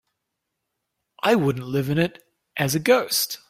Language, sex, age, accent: English, male, 40-49, New Zealand English